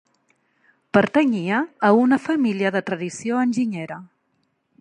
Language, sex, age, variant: Catalan, female, 50-59, Central